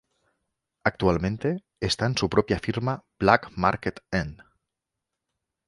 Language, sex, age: Spanish, male, 40-49